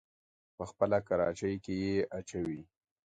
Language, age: Pashto, 30-39